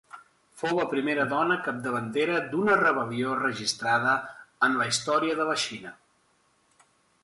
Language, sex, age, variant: Catalan, male, 50-59, Central